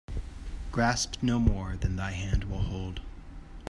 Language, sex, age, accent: English, male, 30-39, United States English